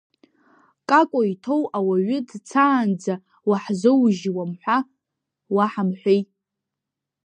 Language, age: Abkhazian, under 19